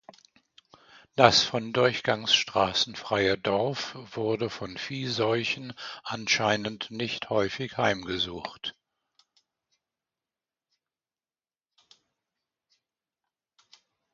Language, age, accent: German, 70-79, Deutschland Deutsch